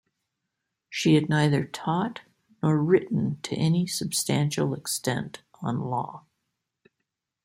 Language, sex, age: English, female, 60-69